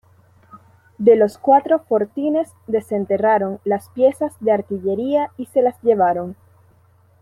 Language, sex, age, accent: Spanish, female, 19-29, Caribe: Cuba, Venezuela, Puerto Rico, República Dominicana, Panamá, Colombia caribeña, México caribeño, Costa del golfo de México